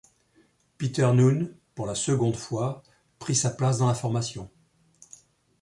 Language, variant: French, Français de métropole